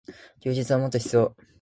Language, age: Japanese, 19-29